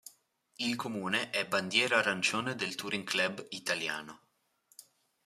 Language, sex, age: Italian, male, under 19